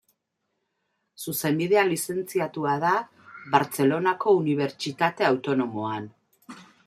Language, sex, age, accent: Basque, female, 50-59, Mendebalekoa (Araba, Bizkaia, Gipuzkoako mendebaleko herri batzuk)